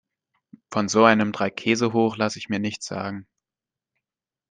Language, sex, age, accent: German, male, 19-29, Deutschland Deutsch